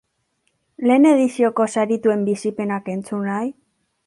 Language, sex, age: Basque, female, under 19